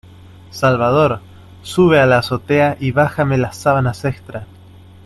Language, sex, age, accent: Spanish, male, 19-29, Rioplatense: Argentina, Uruguay, este de Bolivia, Paraguay